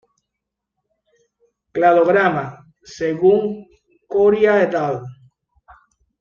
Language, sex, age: Spanish, female, 19-29